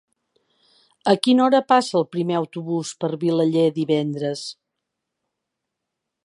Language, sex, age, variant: Catalan, female, 60-69, Central